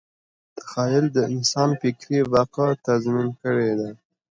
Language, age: Pashto, under 19